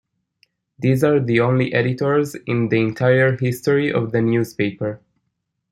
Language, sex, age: English, male, 19-29